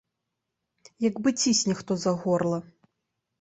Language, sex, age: Belarusian, female, 19-29